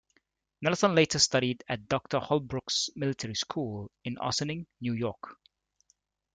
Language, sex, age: English, male, 30-39